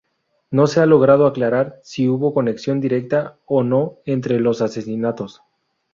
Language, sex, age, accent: Spanish, male, 19-29, México